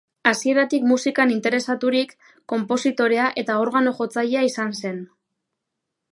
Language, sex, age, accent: Basque, female, 19-29, Mendebalekoa (Araba, Bizkaia, Gipuzkoako mendebaleko herri batzuk)